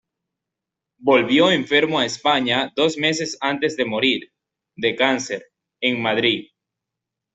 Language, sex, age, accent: Spanish, male, 19-29, Andino-Pacífico: Colombia, Perú, Ecuador, oeste de Bolivia y Venezuela andina